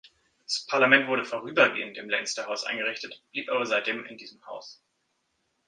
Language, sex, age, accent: German, male, 30-39, Deutschland Deutsch